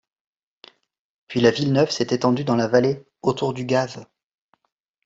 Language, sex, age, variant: French, male, 30-39, Français de métropole